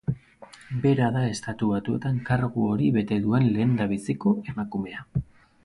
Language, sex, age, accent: Basque, male, 30-39, Mendebalekoa (Araba, Bizkaia, Gipuzkoako mendebaleko herri batzuk)